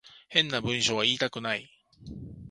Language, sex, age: Japanese, male, 50-59